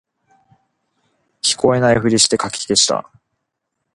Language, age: Japanese, 19-29